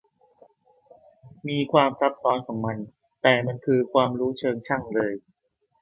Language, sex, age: Thai, male, 19-29